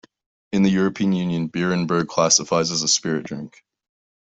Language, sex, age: English, male, 19-29